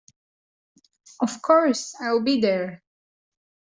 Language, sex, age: English, female, 19-29